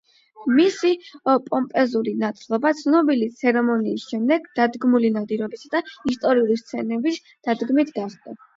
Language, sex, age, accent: Georgian, male, under 19, ჩვეულებრივი